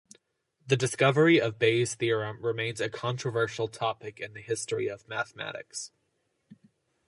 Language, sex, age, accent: English, male, under 19, United States English